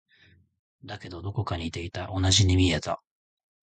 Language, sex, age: Japanese, male, 19-29